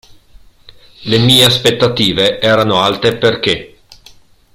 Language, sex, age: Italian, male, 50-59